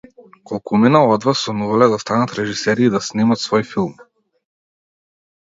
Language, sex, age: Macedonian, male, 19-29